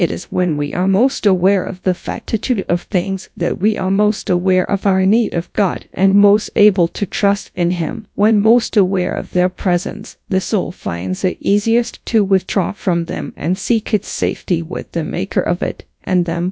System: TTS, GradTTS